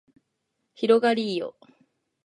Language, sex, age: Japanese, female, 19-29